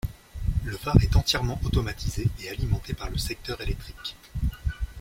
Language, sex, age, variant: French, male, 30-39, Français de métropole